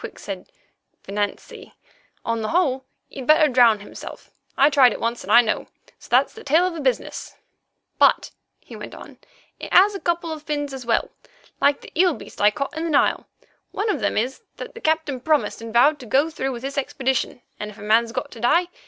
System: none